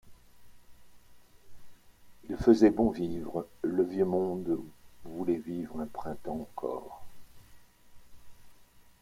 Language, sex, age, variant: French, male, 60-69, Français de métropole